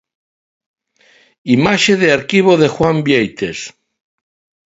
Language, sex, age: Galician, male, 50-59